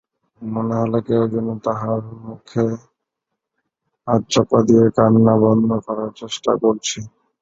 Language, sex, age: Bengali, male, 19-29